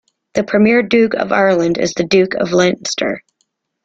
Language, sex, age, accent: English, female, 30-39, United States English